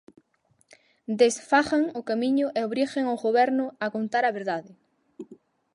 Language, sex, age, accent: Galician, female, under 19, Central (gheada)